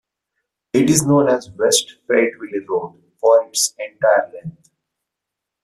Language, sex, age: English, male, 19-29